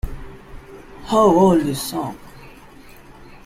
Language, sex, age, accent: English, male, 19-29, India and South Asia (India, Pakistan, Sri Lanka)